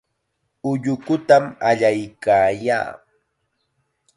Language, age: Chiquián Ancash Quechua, 19-29